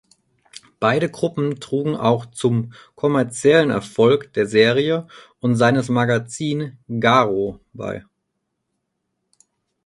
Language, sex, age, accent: German, male, 30-39, Deutschland Deutsch